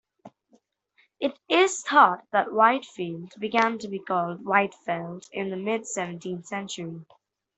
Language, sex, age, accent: English, female, under 19, India and South Asia (India, Pakistan, Sri Lanka)